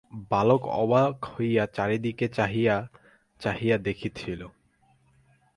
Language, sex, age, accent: Bengali, male, 19-29, প্রমিত; চলিত